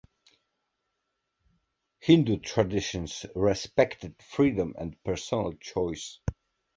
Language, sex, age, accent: English, male, 30-39, England English